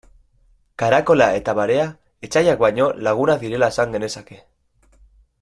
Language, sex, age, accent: Basque, male, 19-29, Mendebalekoa (Araba, Bizkaia, Gipuzkoako mendebaleko herri batzuk)